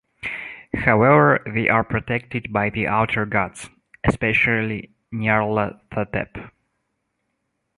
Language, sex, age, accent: English, male, 19-29, United States English